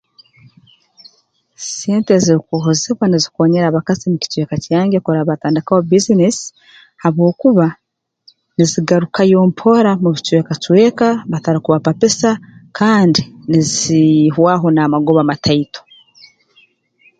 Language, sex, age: Tooro, female, 30-39